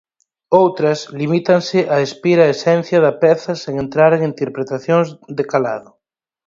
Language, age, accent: Galician, 19-29, Oriental (común en zona oriental)